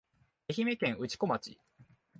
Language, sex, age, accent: Japanese, male, 19-29, 標準語